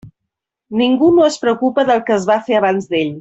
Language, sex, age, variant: Catalan, female, 40-49, Central